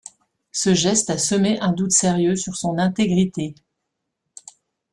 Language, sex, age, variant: French, female, 50-59, Français de métropole